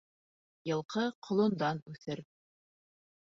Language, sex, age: Bashkir, female, 30-39